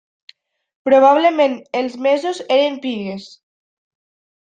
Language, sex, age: Catalan, female, 19-29